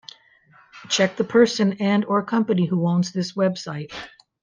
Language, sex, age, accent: English, female, 60-69, United States English